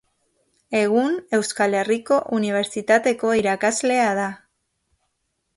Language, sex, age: Basque, female, 40-49